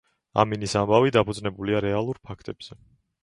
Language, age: Georgian, under 19